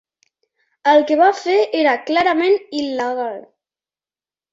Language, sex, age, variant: Catalan, female, 50-59, Central